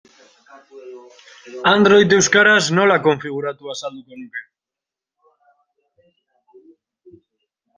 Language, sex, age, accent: Basque, male, 50-59, Mendebalekoa (Araba, Bizkaia, Gipuzkoako mendebaleko herri batzuk)